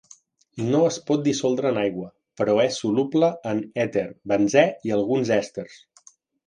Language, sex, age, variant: Catalan, male, 40-49, Central